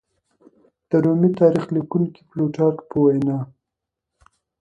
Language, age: Pashto, 19-29